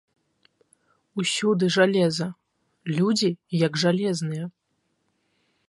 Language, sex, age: Belarusian, female, 19-29